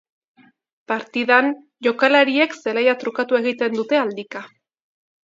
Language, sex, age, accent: Basque, female, 19-29, Erdialdekoa edo Nafarra (Gipuzkoa, Nafarroa)